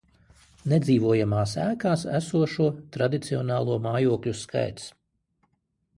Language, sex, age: Latvian, male, 40-49